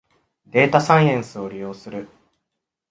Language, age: Japanese, 19-29